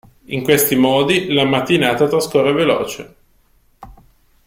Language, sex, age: Italian, male, 30-39